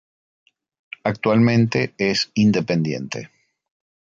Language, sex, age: Spanish, male, 50-59